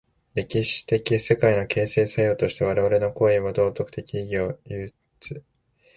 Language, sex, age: Japanese, male, 19-29